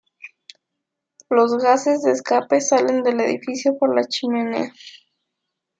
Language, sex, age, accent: Spanish, female, 19-29, México